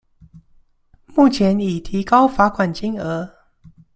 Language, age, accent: Chinese, 19-29, 出生地：桃園市